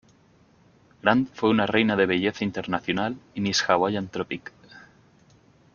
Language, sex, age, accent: Spanish, male, 30-39, España: Norte peninsular (Asturias, Castilla y León, Cantabria, País Vasco, Navarra, Aragón, La Rioja, Guadalajara, Cuenca)